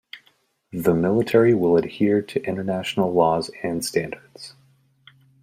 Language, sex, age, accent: English, male, 30-39, United States English